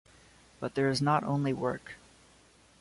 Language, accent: English, United States English